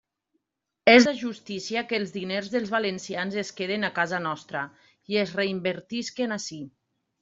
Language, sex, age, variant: Catalan, female, 40-49, Central